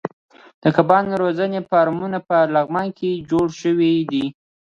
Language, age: Pashto, under 19